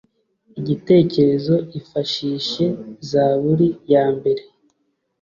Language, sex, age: Kinyarwanda, male, 30-39